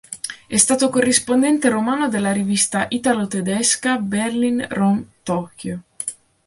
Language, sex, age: Italian, female, 19-29